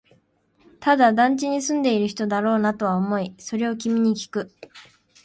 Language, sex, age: Japanese, female, 19-29